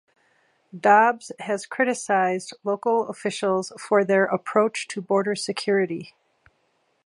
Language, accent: English, United States English